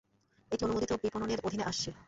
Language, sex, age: Bengali, female, 19-29